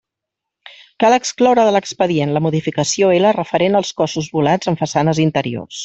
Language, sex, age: Catalan, female, 50-59